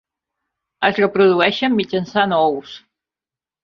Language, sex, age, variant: Catalan, female, 40-49, Central